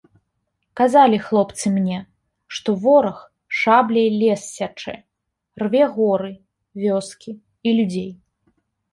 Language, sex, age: Belarusian, female, 30-39